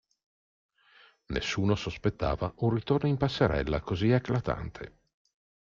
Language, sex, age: Italian, male, 50-59